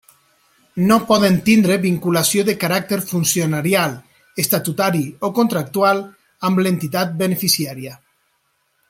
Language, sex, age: Catalan, male, 50-59